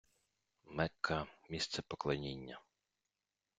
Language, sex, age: Ukrainian, male, 30-39